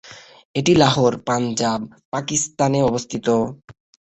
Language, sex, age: Bengali, male, 19-29